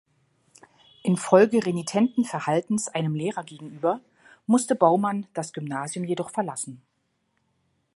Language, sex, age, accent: German, female, 40-49, Deutschland Deutsch